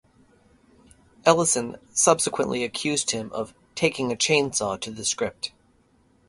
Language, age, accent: English, 50-59, United States English